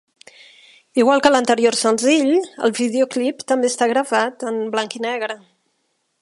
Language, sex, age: Catalan, female, 50-59